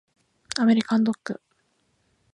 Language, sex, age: Japanese, female, 19-29